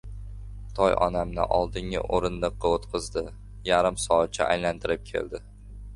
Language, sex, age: Uzbek, male, under 19